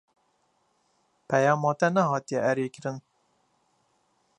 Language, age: Kurdish, 19-29